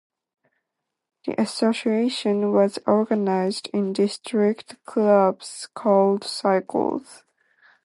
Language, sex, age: English, female, 19-29